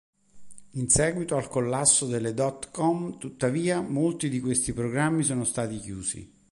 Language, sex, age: Italian, male, 60-69